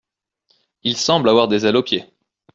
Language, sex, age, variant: French, male, 30-39, Français de métropole